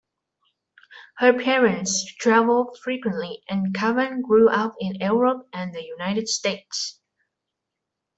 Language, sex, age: English, female, under 19